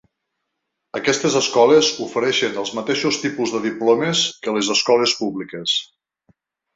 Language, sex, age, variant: Catalan, male, 50-59, Nord-Occidental